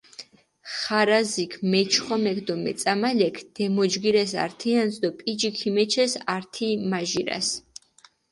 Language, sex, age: Mingrelian, female, 19-29